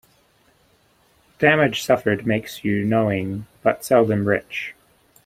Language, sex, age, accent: English, male, 30-39, New Zealand English